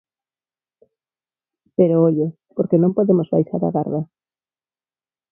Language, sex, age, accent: Galician, female, 30-39, Neofalante